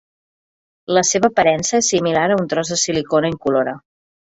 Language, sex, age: Catalan, female, 40-49